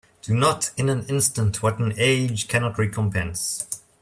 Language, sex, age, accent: English, male, 40-49, Southern African (South Africa, Zimbabwe, Namibia)